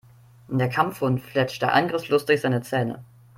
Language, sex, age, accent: German, male, under 19, Deutschland Deutsch